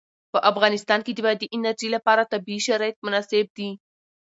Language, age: Pashto, 19-29